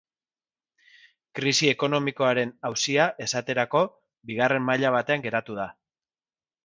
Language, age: Basque, 90+